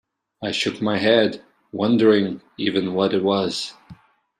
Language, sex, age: English, male, 19-29